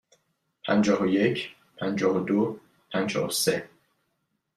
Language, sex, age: Persian, male, 30-39